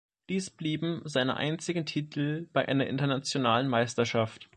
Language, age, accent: German, under 19, Deutschland Deutsch